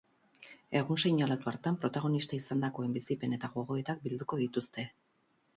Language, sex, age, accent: Basque, female, 40-49, Erdialdekoa edo Nafarra (Gipuzkoa, Nafarroa)